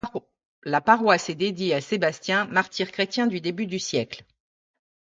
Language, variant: French, Français de métropole